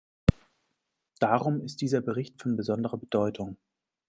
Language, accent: German, Deutschland Deutsch